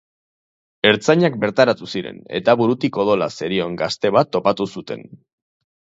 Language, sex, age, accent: Basque, male, 30-39, Mendebalekoa (Araba, Bizkaia, Gipuzkoako mendebaleko herri batzuk)